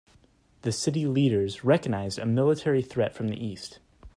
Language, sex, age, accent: English, male, 19-29, United States English